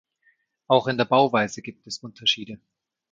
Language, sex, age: German, male, 40-49